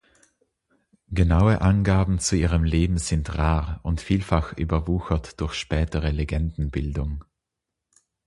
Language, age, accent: German, 40-49, Österreichisches Deutsch